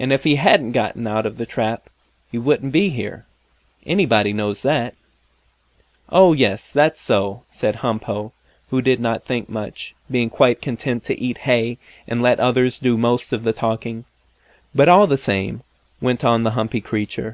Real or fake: real